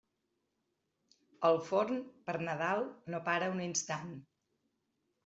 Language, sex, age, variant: Catalan, female, 40-49, Central